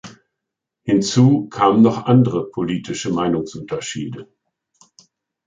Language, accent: German, Deutschland Deutsch